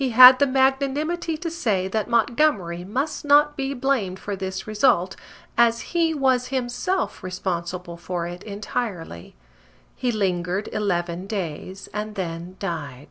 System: none